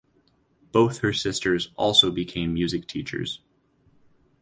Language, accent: English, United States English